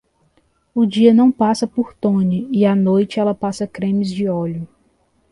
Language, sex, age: Portuguese, female, 19-29